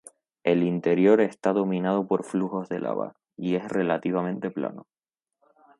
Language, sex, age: Spanish, male, 19-29